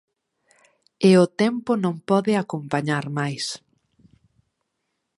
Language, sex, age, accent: Galician, female, 30-39, Normativo (estándar)